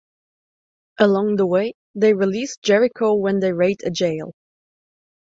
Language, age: English, 19-29